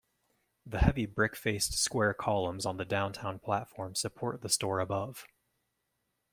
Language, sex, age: English, male, 30-39